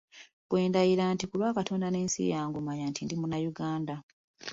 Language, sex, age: Ganda, female, 30-39